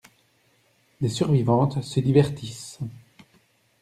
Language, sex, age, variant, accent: French, male, 30-39, Français d'Europe, Français de Belgique